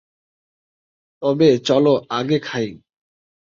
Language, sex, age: Bengali, male, 19-29